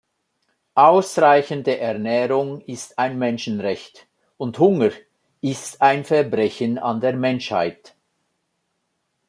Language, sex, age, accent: German, male, 50-59, Schweizerdeutsch